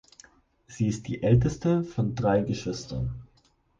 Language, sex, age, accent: German, male, 19-29, Deutschland Deutsch